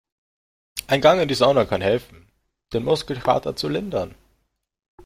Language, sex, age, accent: German, male, 19-29, Österreichisches Deutsch